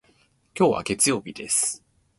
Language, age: Japanese, 19-29